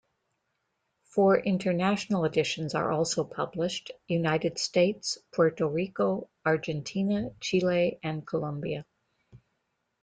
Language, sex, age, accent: English, female, 50-59, United States English